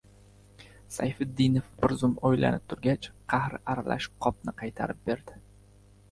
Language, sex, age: Uzbek, male, 19-29